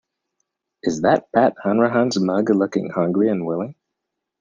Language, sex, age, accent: English, male, 30-39, United States English